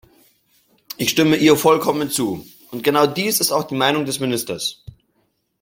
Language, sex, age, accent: German, male, 19-29, Österreichisches Deutsch